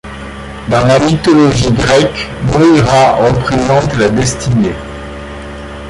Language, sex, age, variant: French, male, 60-69, Français de métropole